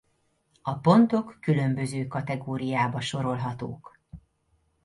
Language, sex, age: Hungarian, female, 40-49